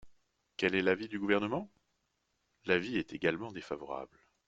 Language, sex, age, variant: French, male, 30-39, Français de métropole